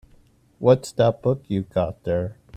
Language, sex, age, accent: English, male, 19-29, United States English